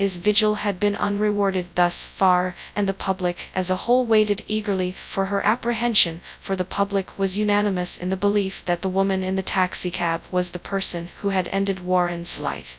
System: TTS, FastPitch